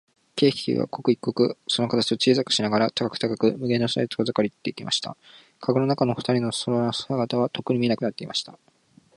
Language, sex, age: Japanese, male, 19-29